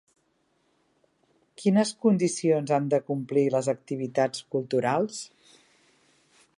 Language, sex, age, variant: Catalan, female, 50-59, Central